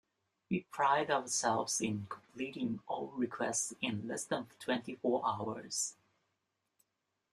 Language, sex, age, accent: English, male, 30-39, United States English